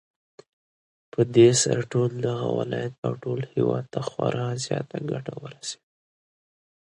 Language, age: Pashto, 19-29